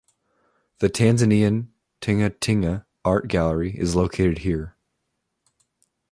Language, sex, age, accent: English, male, 19-29, United States English